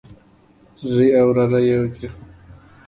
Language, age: Pashto, 19-29